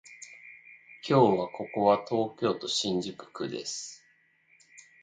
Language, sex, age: Japanese, male, 30-39